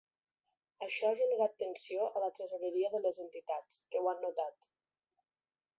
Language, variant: Catalan, Nord-Occidental